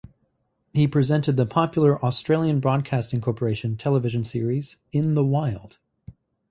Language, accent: English, United States English